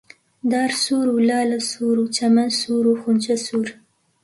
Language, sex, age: Central Kurdish, female, 19-29